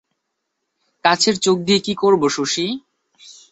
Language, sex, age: Bengali, male, 19-29